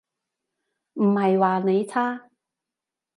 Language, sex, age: Cantonese, female, 30-39